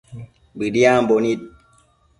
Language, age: Matsés, 19-29